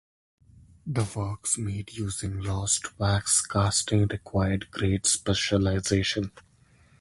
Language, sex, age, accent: English, male, 19-29, India and South Asia (India, Pakistan, Sri Lanka)